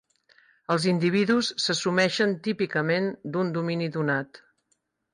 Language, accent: Catalan, Girona